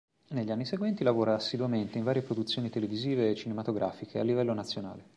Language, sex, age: Italian, male, 40-49